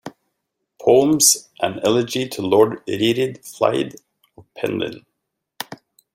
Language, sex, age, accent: English, male, 40-49, United States English